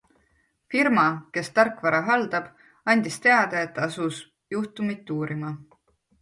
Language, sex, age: Estonian, female, 30-39